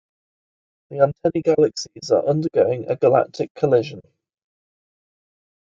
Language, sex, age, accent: English, male, 19-29, England English